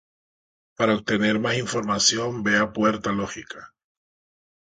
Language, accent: Spanish, Caribe: Cuba, Venezuela, Puerto Rico, República Dominicana, Panamá, Colombia caribeña, México caribeño, Costa del golfo de México